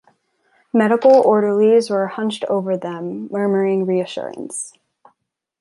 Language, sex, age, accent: English, female, 19-29, United States English